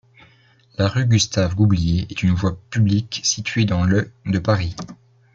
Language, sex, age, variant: French, male, 19-29, Français de métropole